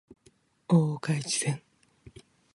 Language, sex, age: Japanese, male, 19-29